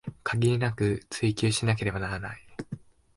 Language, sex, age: Japanese, male, under 19